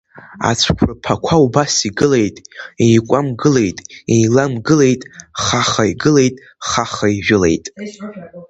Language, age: Abkhazian, under 19